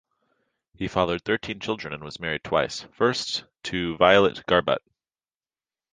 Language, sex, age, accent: English, male, under 19, United States English